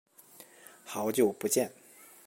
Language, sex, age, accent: Chinese, male, 19-29, 出生地：河北省